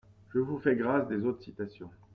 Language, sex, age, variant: French, male, 40-49, Français de métropole